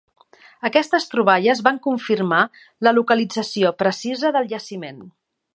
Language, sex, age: Catalan, female, 50-59